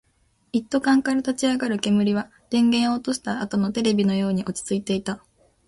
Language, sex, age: Japanese, female, under 19